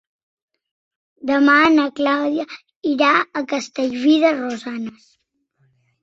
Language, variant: Catalan, Balear